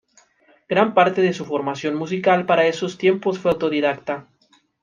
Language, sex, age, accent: Spanish, male, 19-29, México